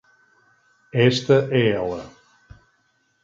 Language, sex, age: Portuguese, male, 40-49